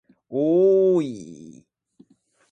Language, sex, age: Japanese, male, 19-29